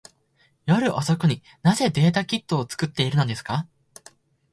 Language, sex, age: Japanese, male, 19-29